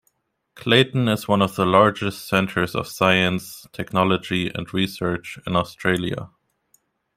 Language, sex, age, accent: English, male, 19-29, United States English